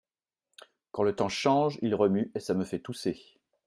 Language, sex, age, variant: French, male, 40-49, Français de métropole